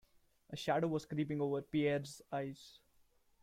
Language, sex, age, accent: English, male, 19-29, India and South Asia (India, Pakistan, Sri Lanka)